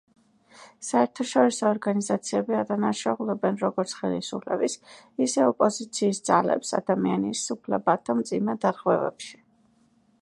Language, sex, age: Georgian, female, 30-39